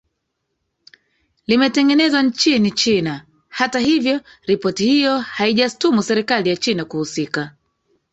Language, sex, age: Swahili, female, 30-39